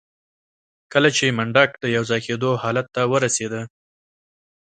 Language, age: Pashto, 19-29